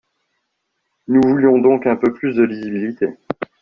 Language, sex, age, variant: French, male, 30-39, Français de métropole